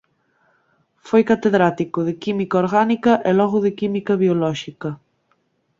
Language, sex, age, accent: Galician, female, 19-29, Central (gheada)